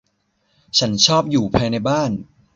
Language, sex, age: Thai, male, 19-29